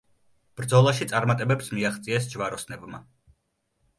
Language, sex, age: Georgian, male, 19-29